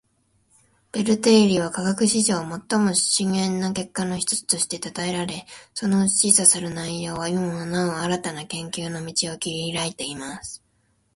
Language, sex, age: Japanese, female, 19-29